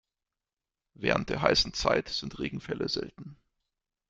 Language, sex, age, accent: German, male, 30-39, Deutschland Deutsch